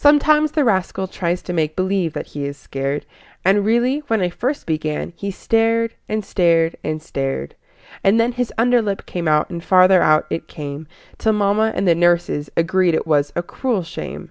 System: none